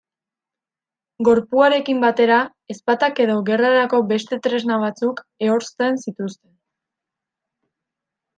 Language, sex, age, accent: Basque, female, under 19, Erdialdekoa edo Nafarra (Gipuzkoa, Nafarroa)